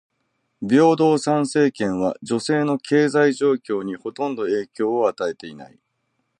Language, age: Japanese, 50-59